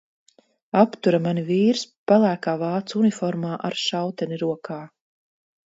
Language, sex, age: Latvian, female, 40-49